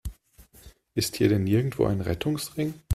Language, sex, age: German, male, 40-49